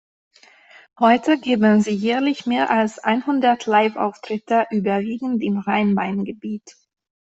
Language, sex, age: German, female, 19-29